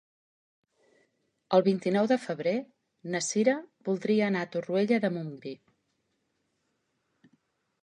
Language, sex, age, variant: Catalan, female, 40-49, Central